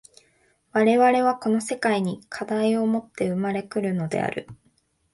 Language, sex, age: Japanese, female, 19-29